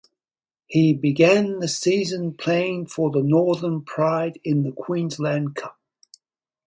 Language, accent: English, Australian English